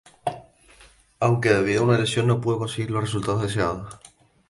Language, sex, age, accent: Spanish, male, 19-29, España: Islas Canarias